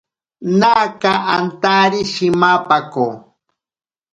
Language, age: Ashéninka Perené, 40-49